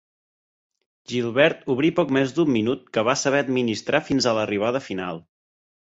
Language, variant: Catalan, Central